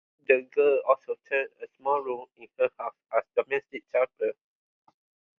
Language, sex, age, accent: English, male, 19-29, Malaysian English